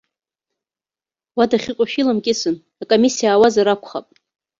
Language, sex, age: Abkhazian, female, 30-39